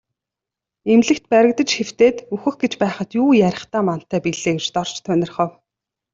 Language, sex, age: Mongolian, female, 19-29